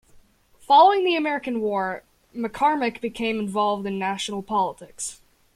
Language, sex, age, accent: English, female, under 19, Canadian English